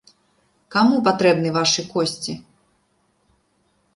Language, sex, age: Belarusian, female, 19-29